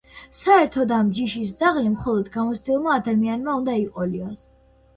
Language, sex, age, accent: Georgian, female, under 19, მშვიდი